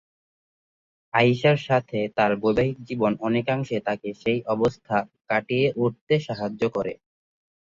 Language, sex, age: Bengali, male, 19-29